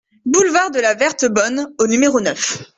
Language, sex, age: French, female, 19-29